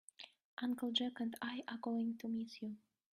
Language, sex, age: English, female, 19-29